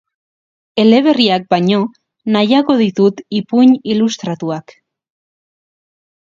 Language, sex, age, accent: Basque, female, 19-29, Erdialdekoa edo Nafarra (Gipuzkoa, Nafarroa)